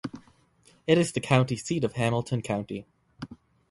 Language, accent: English, United States English